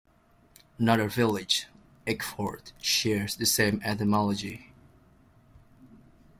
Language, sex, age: English, male, 19-29